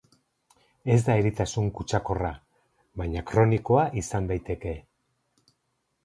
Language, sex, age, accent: Basque, male, 60-69, Erdialdekoa edo Nafarra (Gipuzkoa, Nafarroa)